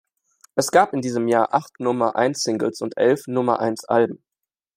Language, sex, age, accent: German, male, 19-29, Deutschland Deutsch